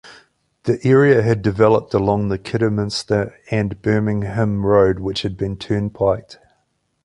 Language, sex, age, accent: English, male, 40-49, New Zealand English